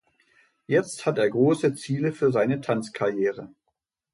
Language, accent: German, Deutschland Deutsch